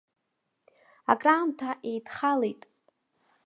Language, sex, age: Abkhazian, female, 19-29